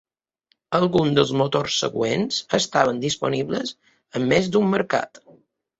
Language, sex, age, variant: Catalan, male, 50-59, Balear